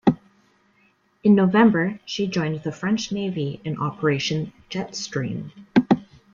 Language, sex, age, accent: English, female, 19-29, Canadian English